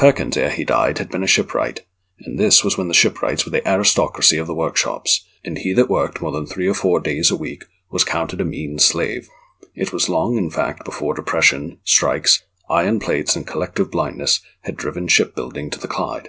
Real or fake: real